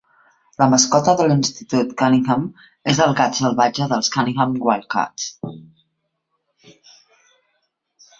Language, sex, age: Catalan, female, 50-59